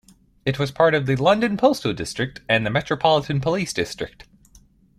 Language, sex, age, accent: English, male, 19-29, United States English